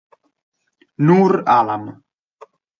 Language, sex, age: Italian, male, 19-29